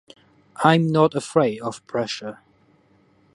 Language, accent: English, Hong Kong English